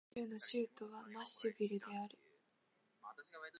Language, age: Japanese, 19-29